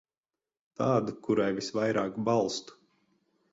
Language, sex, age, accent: Latvian, male, 30-39, Riga; Dzimtā valoda; nav